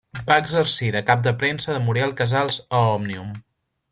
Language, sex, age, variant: Catalan, male, 19-29, Central